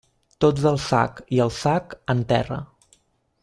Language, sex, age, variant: Catalan, male, 19-29, Central